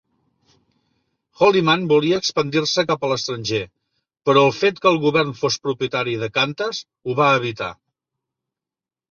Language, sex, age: Catalan, male, 50-59